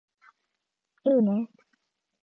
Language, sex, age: Japanese, female, under 19